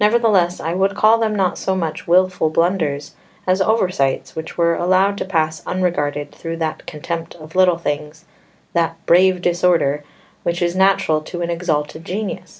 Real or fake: real